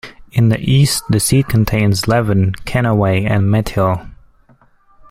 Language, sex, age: English, male, 19-29